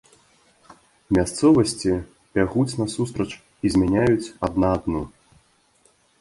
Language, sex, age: Belarusian, male, 30-39